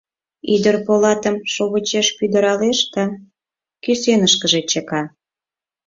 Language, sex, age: Mari, female, 40-49